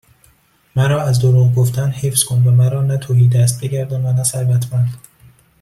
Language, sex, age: Persian, male, 19-29